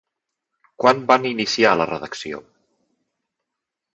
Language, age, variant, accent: Catalan, 30-39, Central, central